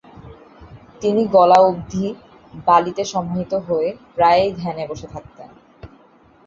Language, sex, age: Bengali, female, 19-29